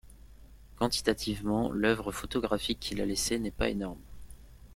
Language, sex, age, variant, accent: French, male, 19-29, Français d'Europe, Français de Belgique